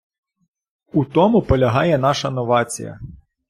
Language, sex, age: Ukrainian, male, 40-49